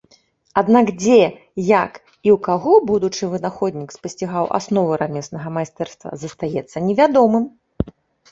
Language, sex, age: Belarusian, female, 30-39